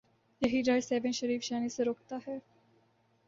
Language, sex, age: Urdu, female, 19-29